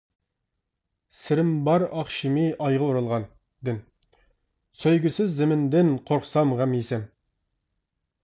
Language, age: Uyghur, 30-39